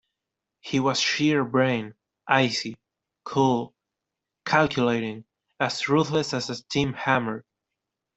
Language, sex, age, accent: English, male, 19-29, United States English